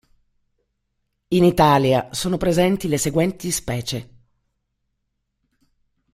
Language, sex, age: Italian, female, 40-49